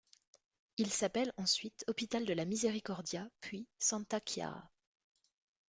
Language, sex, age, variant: French, female, 19-29, Français de métropole